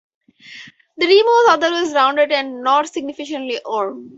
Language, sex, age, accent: English, female, 19-29, United States English